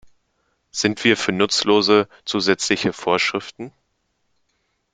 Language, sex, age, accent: German, male, under 19, Deutschland Deutsch